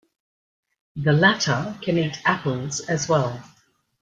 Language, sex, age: English, female, 50-59